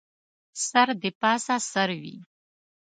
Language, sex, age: Pashto, female, 30-39